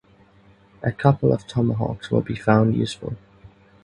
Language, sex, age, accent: English, male, 19-29, England English